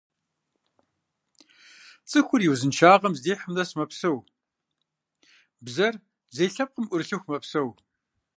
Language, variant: Kabardian, Адыгэбзэ (Къэбэрдей, Кирил, псоми зэдай)